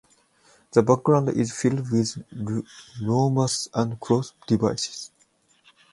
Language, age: English, 19-29